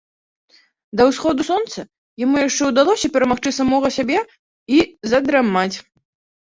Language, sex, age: Belarusian, female, 19-29